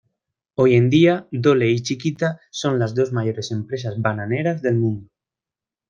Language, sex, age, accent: Spanish, male, 19-29, España: Centro-Sur peninsular (Madrid, Toledo, Castilla-La Mancha)